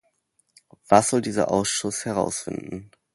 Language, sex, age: German, male, under 19